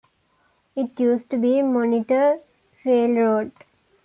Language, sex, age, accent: English, female, 19-29, United States English